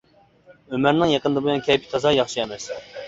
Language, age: Uyghur, 30-39